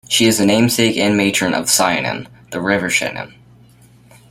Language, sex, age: English, male, under 19